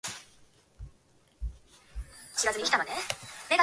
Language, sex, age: English, male, 19-29